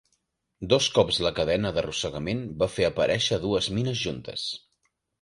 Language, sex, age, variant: Catalan, male, 19-29, Nord-Occidental